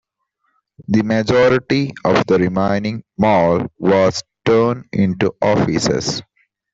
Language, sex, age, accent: English, male, 19-29, India and South Asia (India, Pakistan, Sri Lanka)